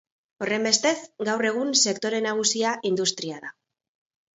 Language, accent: Basque, Erdialdekoa edo Nafarra (Gipuzkoa, Nafarroa)